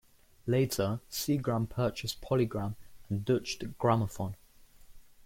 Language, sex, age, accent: English, male, under 19, England English